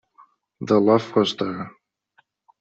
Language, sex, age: English, male, 30-39